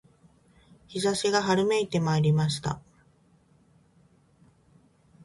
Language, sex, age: Japanese, female, 40-49